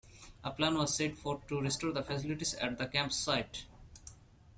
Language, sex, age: English, male, 19-29